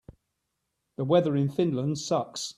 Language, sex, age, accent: English, male, 60-69, England English